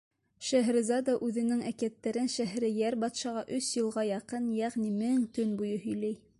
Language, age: Bashkir, 19-29